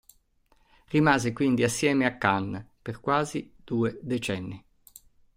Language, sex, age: Italian, male, 50-59